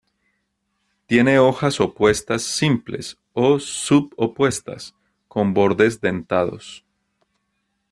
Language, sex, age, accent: Spanish, male, 40-49, Andino-Pacífico: Colombia, Perú, Ecuador, oeste de Bolivia y Venezuela andina